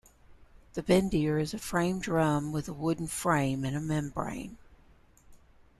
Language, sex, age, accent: English, female, 60-69, United States English